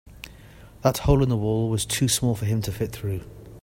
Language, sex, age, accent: English, male, 30-39, Welsh English